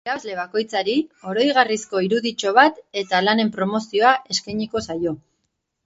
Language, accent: Basque, Erdialdekoa edo Nafarra (Gipuzkoa, Nafarroa)